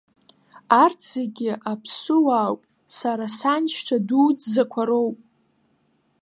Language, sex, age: Abkhazian, female, under 19